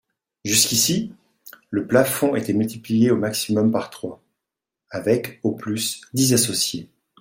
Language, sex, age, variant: French, male, 40-49, Français de métropole